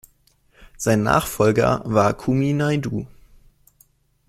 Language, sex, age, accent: German, male, 19-29, Deutschland Deutsch